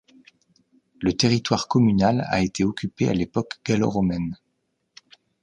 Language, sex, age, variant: French, male, 30-39, Français de métropole